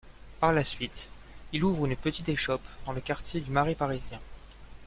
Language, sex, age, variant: French, male, 19-29, Français de métropole